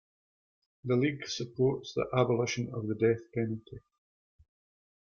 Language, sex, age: English, male, 40-49